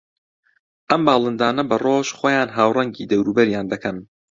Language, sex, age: Central Kurdish, male, 19-29